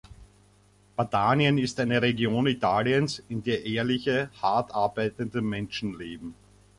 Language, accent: German, Österreichisches Deutsch